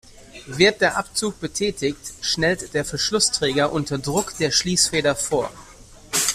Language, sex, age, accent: German, male, 30-39, Deutschland Deutsch